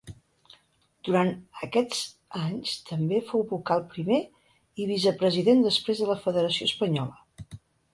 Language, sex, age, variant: Catalan, female, 40-49, Central